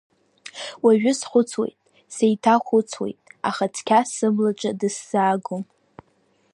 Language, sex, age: Abkhazian, female, under 19